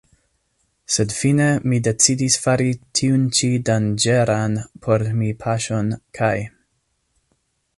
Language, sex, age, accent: Esperanto, male, 30-39, Internacia